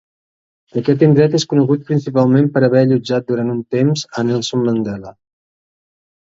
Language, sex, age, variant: Catalan, male, 50-59, Central